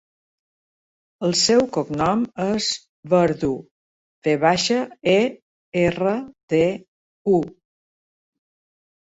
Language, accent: Catalan, mallorquí